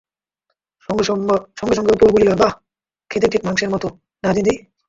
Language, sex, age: Bengali, male, 19-29